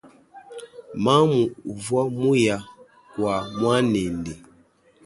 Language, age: Luba-Lulua, 19-29